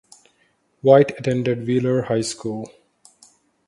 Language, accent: English, India and South Asia (India, Pakistan, Sri Lanka)